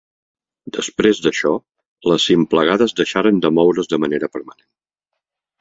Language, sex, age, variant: Catalan, male, 50-59, Central